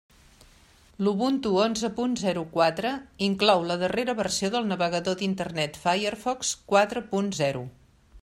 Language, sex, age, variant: Catalan, female, 60-69, Central